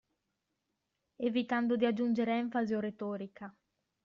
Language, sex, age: Italian, female, 19-29